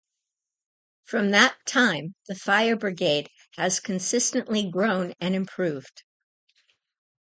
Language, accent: English, United States English